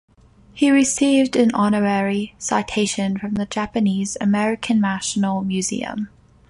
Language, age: English, 19-29